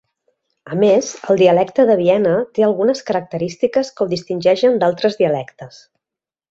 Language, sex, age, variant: Catalan, female, under 19, Central